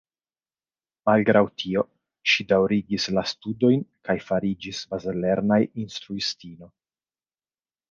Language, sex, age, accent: Esperanto, male, 30-39, Internacia